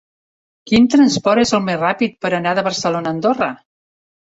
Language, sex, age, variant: Catalan, female, 70-79, Central